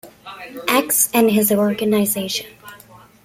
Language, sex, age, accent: English, female, 19-29, Canadian English